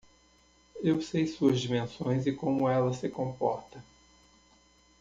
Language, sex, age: Portuguese, male, 50-59